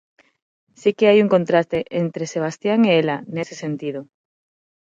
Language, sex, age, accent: Galician, female, 30-39, Normativo (estándar); Neofalante